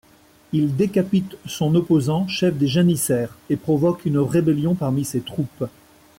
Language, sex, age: French, male, 60-69